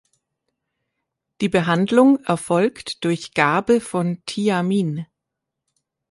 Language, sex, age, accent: German, female, 30-39, Deutschland Deutsch